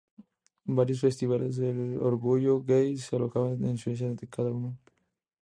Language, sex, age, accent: Spanish, male, 19-29, México